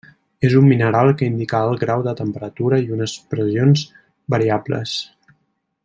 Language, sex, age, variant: Catalan, male, 19-29, Central